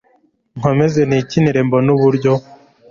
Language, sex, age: Kinyarwanda, male, 19-29